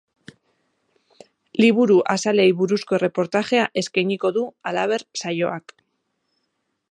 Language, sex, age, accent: Basque, female, 30-39, Erdialdekoa edo Nafarra (Gipuzkoa, Nafarroa)